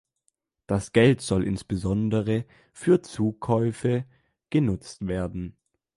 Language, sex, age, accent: German, male, under 19, Deutschland Deutsch